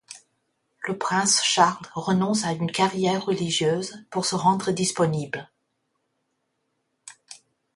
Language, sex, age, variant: French, female, 50-59, Français de métropole